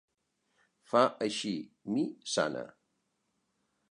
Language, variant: Catalan, Central